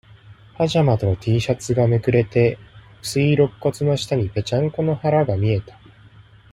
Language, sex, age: Japanese, male, 30-39